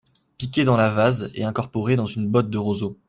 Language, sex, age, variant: French, male, 19-29, Français de métropole